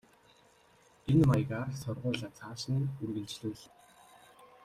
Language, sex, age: Mongolian, male, 19-29